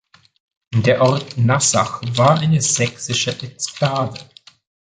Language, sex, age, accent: German, male, 30-39, Österreichisches Deutsch